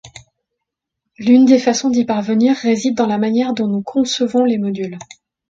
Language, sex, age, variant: French, female, 40-49, Français de métropole